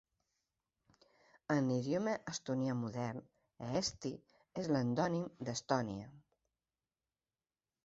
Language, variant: Catalan, Central